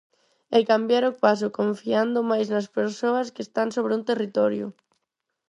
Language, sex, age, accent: Galician, female, under 19, Neofalante